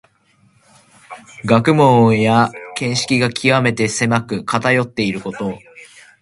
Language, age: Japanese, under 19